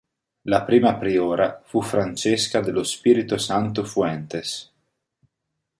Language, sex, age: Italian, male, 30-39